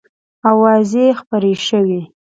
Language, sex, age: Pashto, female, 19-29